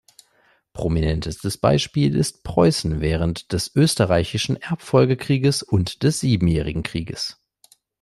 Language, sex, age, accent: German, male, 19-29, Deutschland Deutsch